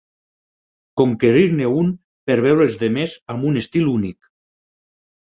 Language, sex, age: Catalan, male, 50-59